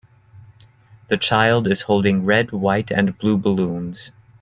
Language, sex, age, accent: English, male, 19-29, Canadian English